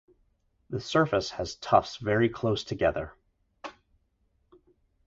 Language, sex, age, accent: English, male, 30-39, United States English